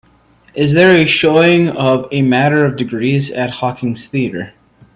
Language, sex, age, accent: English, male, 19-29, United States English